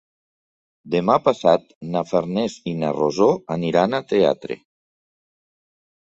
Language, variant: Catalan, Central